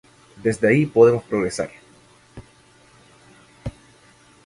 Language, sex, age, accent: Spanish, male, 30-39, Chileno: Chile, Cuyo